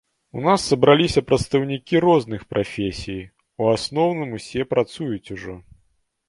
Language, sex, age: Belarusian, male, 40-49